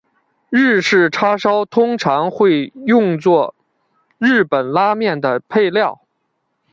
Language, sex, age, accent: Chinese, male, 30-39, 出生地：北京市